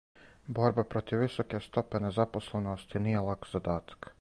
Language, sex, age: Serbian, male, 19-29